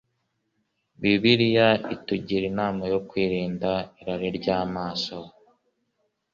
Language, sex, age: Kinyarwanda, male, 19-29